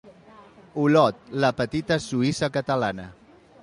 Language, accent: Catalan, aprenent (recent, des del castellà)